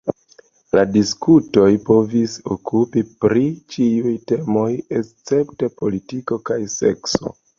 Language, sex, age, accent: Esperanto, male, 30-39, Internacia